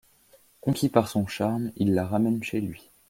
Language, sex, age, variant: French, male, under 19, Français de métropole